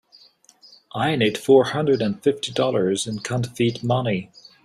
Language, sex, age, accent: English, male, 40-49, England English